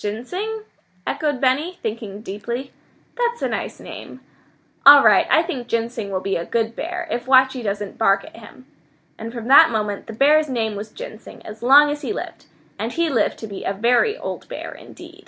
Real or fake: real